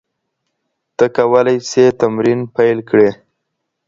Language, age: Pashto, under 19